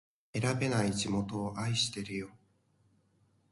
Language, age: Japanese, 30-39